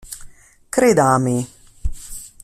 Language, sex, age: Italian, female, 50-59